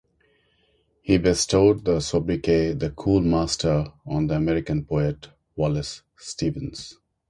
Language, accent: English, India and South Asia (India, Pakistan, Sri Lanka)